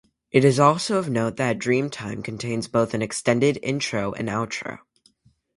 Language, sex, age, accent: English, female, under 19, United States English